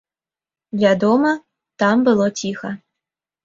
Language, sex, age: Belarusian, female, 19-29